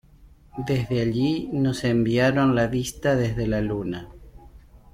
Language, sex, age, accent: Spanish, male, 40-49, Rioplatense: Argentina, Uruguay, este de Bolivia, Paraguay